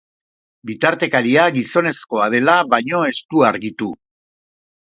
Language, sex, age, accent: Basque, male, 50-59, Erdialdekoa edo Nafarra (Gipuzkoa, Nafarroa)